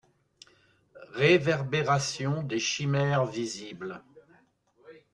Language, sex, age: French, male, 60-69